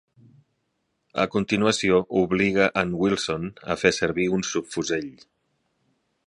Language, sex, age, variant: Catalan, male, 40-49, Central